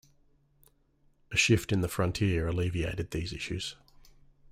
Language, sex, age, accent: English, male, 40-49, Australian English